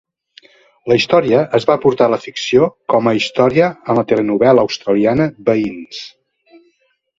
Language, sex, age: Catalan, male, 50-59